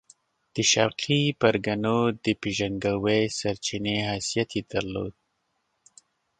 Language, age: Pashto, 30-39